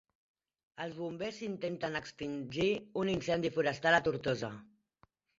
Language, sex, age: Catalan, female, 30-39